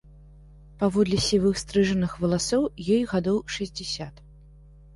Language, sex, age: Belarusian, female, 30-39